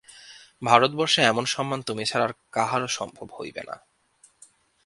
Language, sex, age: Bengali, male, 19-29